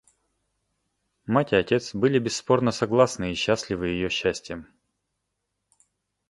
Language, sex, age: Russian, male, 30-39